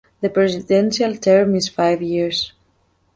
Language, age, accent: English, 30-39, United States English